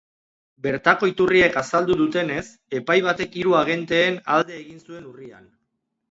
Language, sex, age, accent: Basque, male, 30-39, Mendebalekoa (Araba, Bizkaia, Gipuzkoako mendebaleko herri batzuk)